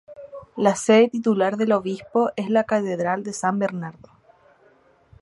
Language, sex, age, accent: Spanish, female, 19-29, Chileno: Chile, Cuyo